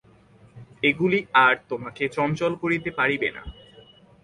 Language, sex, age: Bengali, male, 19-29